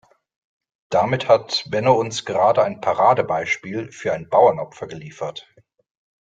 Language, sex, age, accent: German, male, 30-39, Deutschland Deutsch